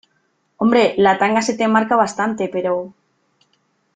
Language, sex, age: Spanish, female, 19-29